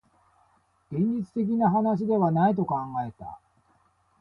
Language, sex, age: Japanese, male, 40-49